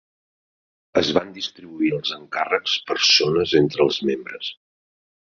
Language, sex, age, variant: Catalan, male, 50-59, Central